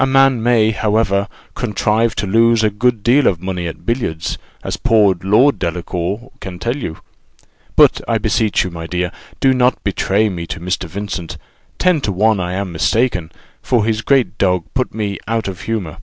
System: none